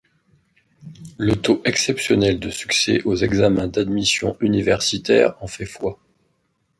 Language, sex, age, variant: French, male, 40-49, Français de métropole